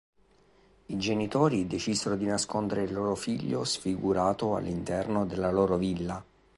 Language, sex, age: Italian, male, 30-39